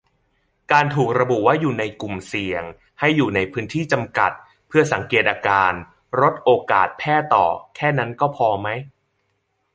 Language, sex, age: Thai, male, 19-29